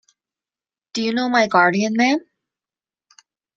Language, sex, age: English, female, 19-29